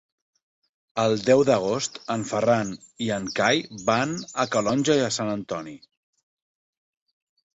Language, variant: Catalan, Central